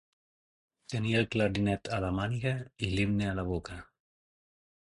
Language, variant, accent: Catalan, Nord-Occidental, nord-occidental